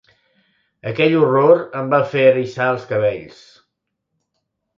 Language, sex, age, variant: Catalan, male, 60-69, Central